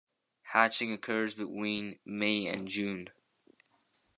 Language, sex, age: English, male, under 19